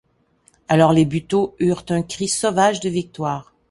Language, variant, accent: French, Français d'Amérique du Nord, Français du Canada